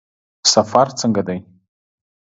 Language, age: Pashto, 30-39